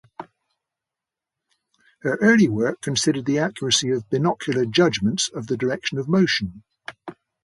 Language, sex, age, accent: English, male, 70-79, England English